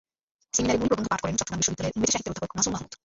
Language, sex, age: Bengali, female, 19-29